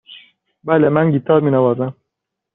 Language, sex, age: Persian, male, under 19